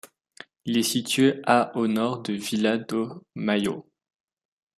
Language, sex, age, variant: French, male, 19-29, Français de métropole